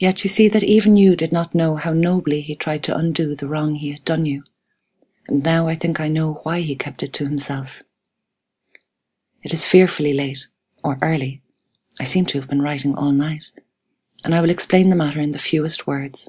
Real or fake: real